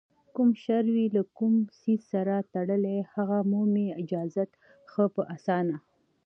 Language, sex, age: Pashto, female, 19-29